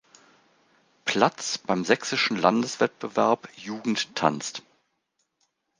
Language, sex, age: German, male, 50-59